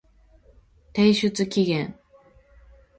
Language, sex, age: Japanese, female, 19-29